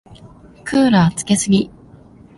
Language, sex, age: Japanese, female, 19-29